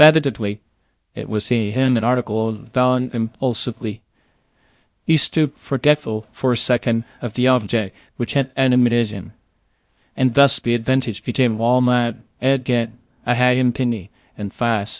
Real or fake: fake